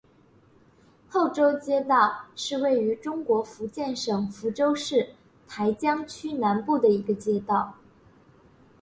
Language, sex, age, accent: Chinese, female, 19-29, 出生地：北京市